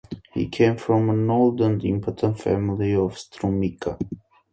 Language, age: English, 19-29